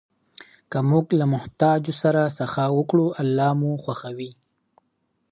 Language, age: Pashto, 19-29